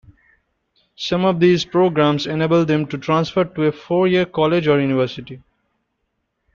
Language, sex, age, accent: English, male, 19-29, India and South Asia (India, Pakistan, Sri Lanka)